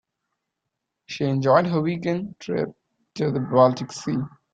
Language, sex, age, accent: English, male, 19-29, India and South Asia (India, Pakistan, Sri Lanka)